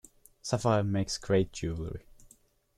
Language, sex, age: English, male, under 19